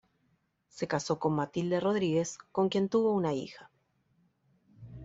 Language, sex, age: Spanish, female, 30-39